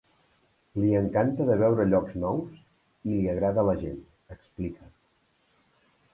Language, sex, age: Catalan, male, 50-59